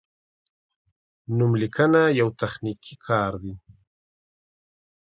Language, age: Pashto, 30-39